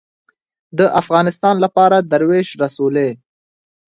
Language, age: Pashto, under 19